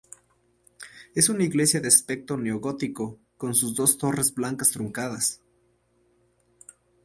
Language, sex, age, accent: Spanish, male, 19-29, México